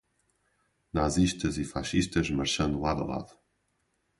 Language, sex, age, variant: Portuguese, male, 19-29, Portuguese (Portugal)